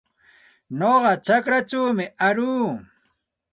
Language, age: Santa Ana de Tusi Pasco Quechua, 40-49